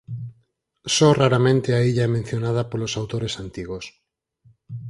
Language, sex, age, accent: Galician, male, 40-49, Normativo (estándar)